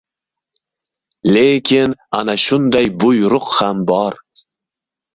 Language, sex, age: Uzbek, male, 19-29